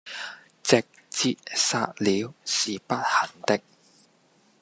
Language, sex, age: Cantonese, male, 30-39